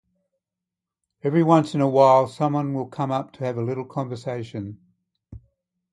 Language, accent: English, Australian English